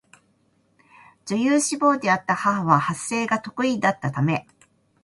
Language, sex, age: Japanese, female, 40-49